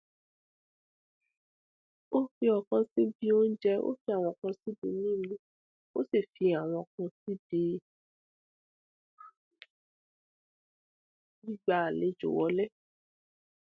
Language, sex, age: English, female, 30-39